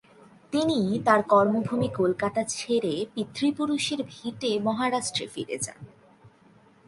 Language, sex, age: Bengali, female, 19-29